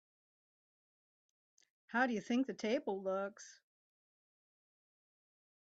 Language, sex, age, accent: English, female, 70-79, United States English